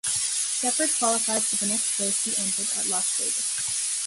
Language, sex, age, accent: English, female, under 19, United States English